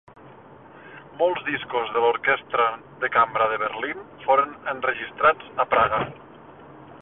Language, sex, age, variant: Catalan, male, 30-39, Septentrional